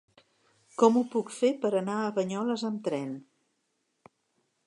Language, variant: Catalan, Central